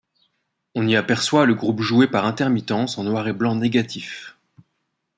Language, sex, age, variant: French, male, 19-29, Français de métropole